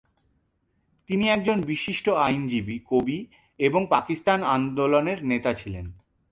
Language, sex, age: Bengali, male, 30-39